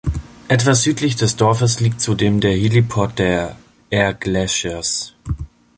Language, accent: German, Deutschland Deutsch